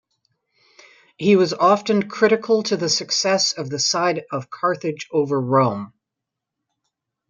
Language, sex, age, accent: English, female, 50-59, Canadian English